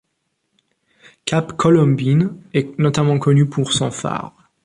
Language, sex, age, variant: French, male, 19-29, Français du nord de l'Afrique